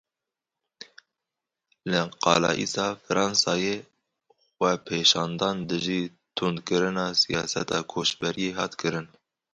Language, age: Kurdish, 19-29